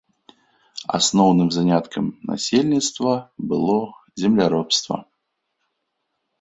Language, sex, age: Belarusian, male, 30-39